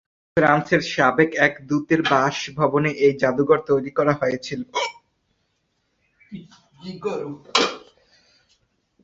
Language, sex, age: Bengali, male, 19-29